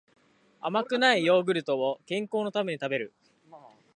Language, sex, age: Japanese, male, 19-29